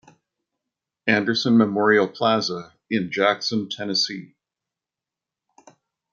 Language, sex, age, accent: English, male, 40-49, Canadian English